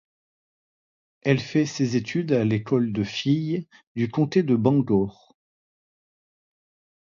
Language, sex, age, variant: French, male, 40-49, Français de métropole